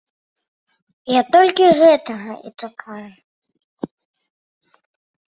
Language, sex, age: Belarusian, female, 30-39